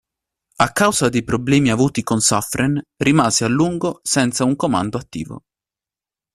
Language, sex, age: Italian, male, 19-29